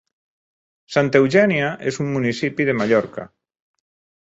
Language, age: Catalan, 50-59